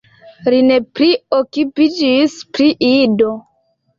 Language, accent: Esperanto, Internacia